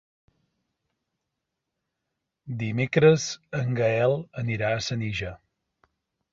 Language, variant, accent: Catalan, Central, Empordanès